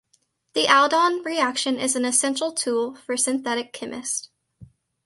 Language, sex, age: English, female, under 19